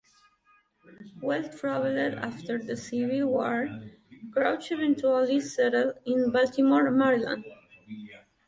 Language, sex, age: English, female, 30-39